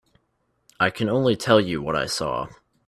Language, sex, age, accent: English, male, under 19, United States English